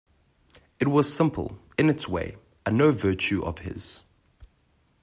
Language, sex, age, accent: English, male, 30-39, Southern African (South Africa, Zimbabwe, Namibia)